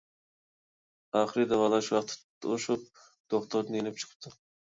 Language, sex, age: Uyghur, male, 19-29